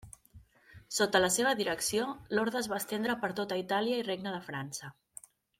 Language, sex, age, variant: Catalan, female, 30-39, Central